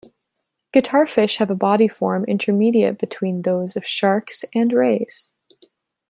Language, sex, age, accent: English, female, 19-29, Canadian English